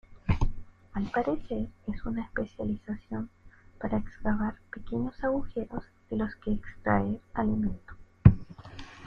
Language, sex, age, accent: Spanish, female, 30-39, Chileno: Chile, Cuyo